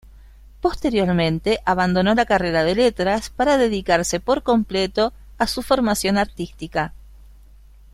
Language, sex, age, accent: Spanish, female, 60-69, Rioplatense: Argentina, Uruguay, este de Bolivia, Paraguay